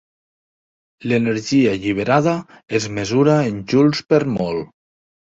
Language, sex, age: Catalan, male, 40-49